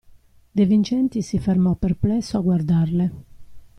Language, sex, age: Italian, female, 50-59